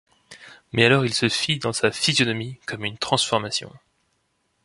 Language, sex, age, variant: French, male, 19-29, Français de métropole